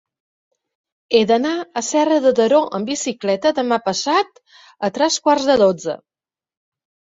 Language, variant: Catalan, Balear